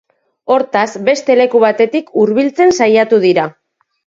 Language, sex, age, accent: Basque, female, 40-49, Mendebalekoa (Araba, Bizkaia, Gipuzkoako mendebaleko herri batzuk)